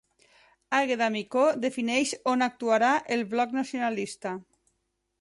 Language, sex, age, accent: Catalan, female, 40-49, valencià